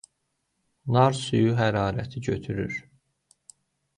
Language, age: Azerbaijani, 30-39